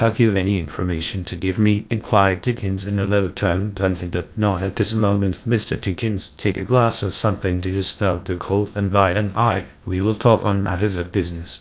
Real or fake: fake